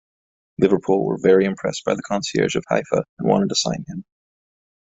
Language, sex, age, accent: English, male, 19-29, United States English